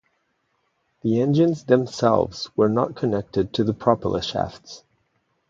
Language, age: English, 40-49